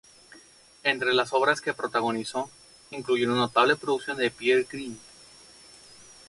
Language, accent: Spanish, México